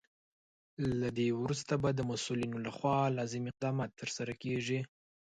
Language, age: Pashto, 19-29